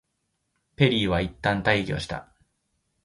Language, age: Japanese, 19-29